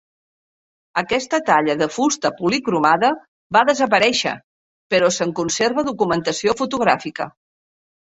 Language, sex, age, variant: Catalan, female, 60-69, Central